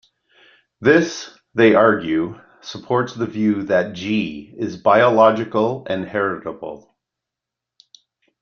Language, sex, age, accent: English, male, 60-69, Canadian English